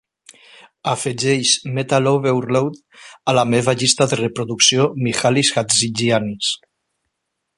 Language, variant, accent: Catalan, Valencià central, valencià